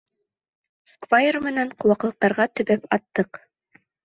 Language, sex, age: Bashkir, female, 19-29